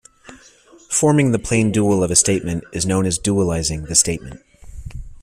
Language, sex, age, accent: English, male, 30-39, United States English